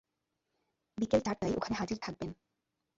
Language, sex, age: Bengali, female, 19-29